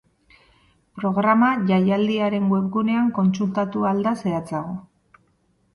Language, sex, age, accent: Basque, female, 40-49, Erdialdekoa edo Nafarra (Gipuzkoa, Nafarroa)